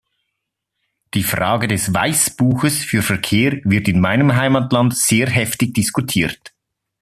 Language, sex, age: German, male, 30-39